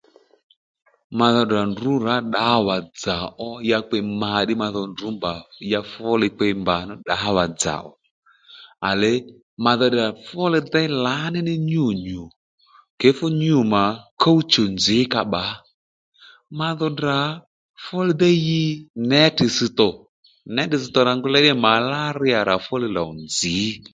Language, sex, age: Lendu, male, 30-39